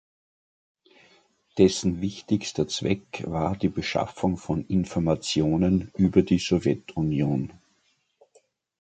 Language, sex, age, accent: German, male, 50-59, Österreichisches Deutsch